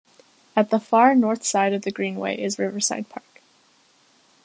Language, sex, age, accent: English, female, under 19, United States English